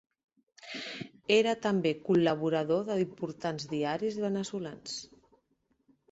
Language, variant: Catalan, Central